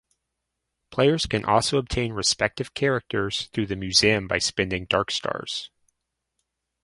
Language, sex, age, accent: English, male, 30-39, United States English